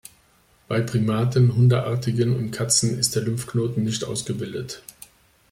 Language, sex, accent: German, male, Deutschland Deutsch